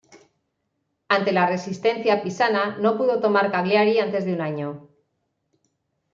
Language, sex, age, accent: Spanish, female, 40-49, España: Norte peninsular (Asturias, Castilla y León, Cantabria, País Vasco, Navarra, Aragón, La Rioja, Guadalajara, Cuenca)